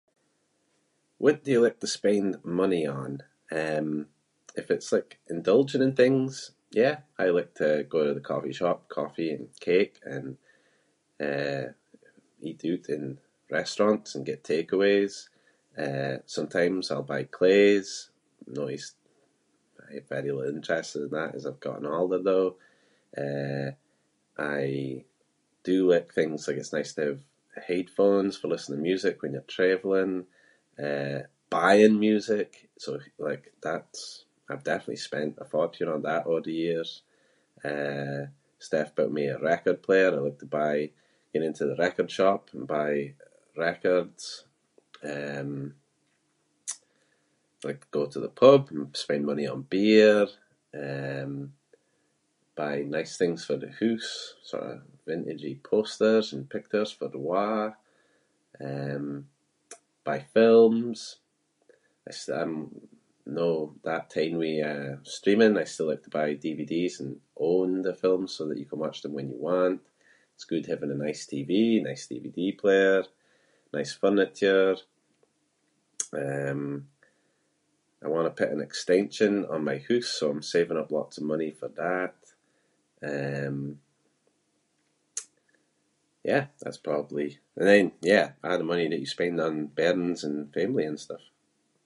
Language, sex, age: Scots, male, 30-39